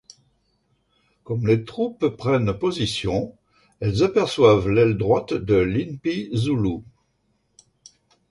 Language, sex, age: French, male, 60-69